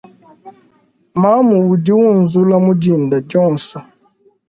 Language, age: Luba-Lulua, 30-39